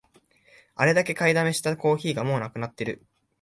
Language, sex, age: Japanese, male, 19-29